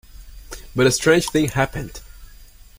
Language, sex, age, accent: English, male, under 19, United States English